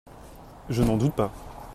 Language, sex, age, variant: French, male, 19-29, Français de métropole